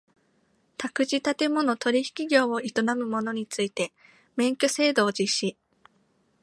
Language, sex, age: Japanese, female, 19-29